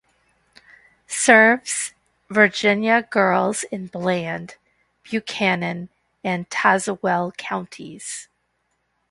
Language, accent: English, United States English